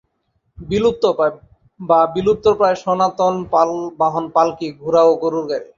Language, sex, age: Bengali, male, 30-39